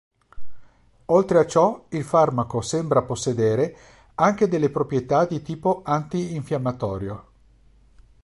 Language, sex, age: Italian, male, 50-59